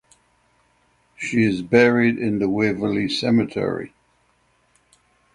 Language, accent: English, United States English